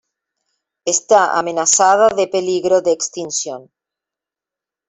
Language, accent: Spanish, Rioplatense: Argentina, Uruguay, este de Bolivia, Paraguay